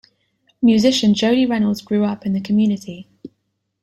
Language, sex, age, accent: English, female, 19-29, England English